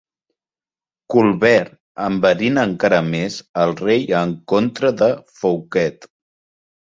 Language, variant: Catalan, Central